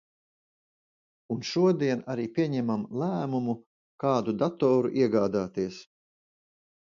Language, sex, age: Latvian, male, 60-69